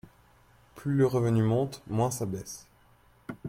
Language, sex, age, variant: French, male, 19-29, Français de métropole